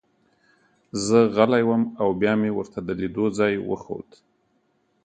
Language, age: Pashto, 50-59